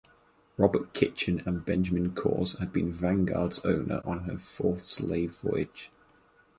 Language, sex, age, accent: English, male, under 19, England English